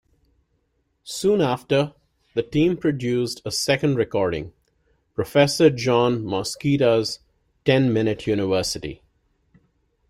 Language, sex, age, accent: English, male, 40-49, India and South Asia (India, Pakistan, Sri Lanka)